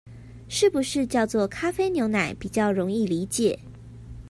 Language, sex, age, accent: Chinese, female, 19-29, 出生地：臺北市